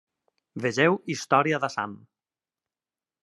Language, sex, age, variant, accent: Catalan, male, 30-39, Valencià meridional, valencià